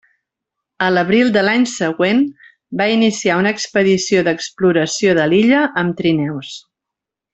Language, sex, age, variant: Catalan, female, 40-49, Central